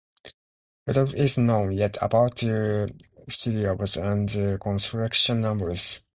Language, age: English, 19-29